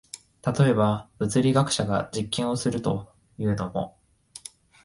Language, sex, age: Japanese, male, 19-29